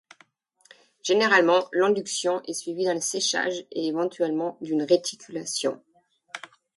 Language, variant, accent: French, Français d'Europe, Français d’Allemagne